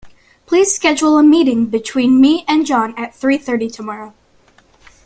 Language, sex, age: English, female, 19-29